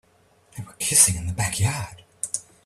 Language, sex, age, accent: English, male, 40-49, Southern African (South Africa, Zimbabwe, Namibia)